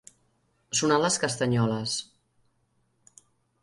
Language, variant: Catalan, Central